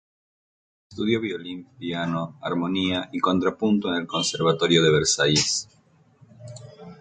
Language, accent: Spanish, Andino-Pacífico: Colombia, Perú, Ecuador, oeste de Bolivia y Venezuela andina